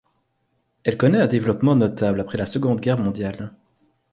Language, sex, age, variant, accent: French, male, 30-39, Français d'Europe, Français de Belgique